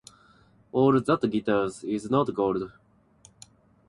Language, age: Japanese, 19-29